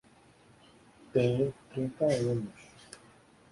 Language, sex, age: Portuguese, male, 30-39